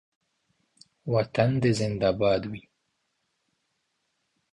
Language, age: Pashto, 30-39